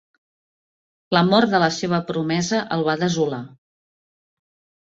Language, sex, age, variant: Catalan, female, 50-59, Central